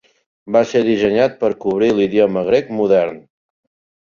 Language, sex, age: Catalan, male, 30-39